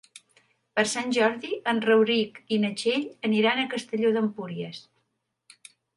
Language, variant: Catalan, Central